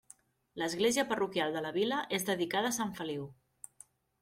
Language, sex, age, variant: Catalan, female, 30-39, Central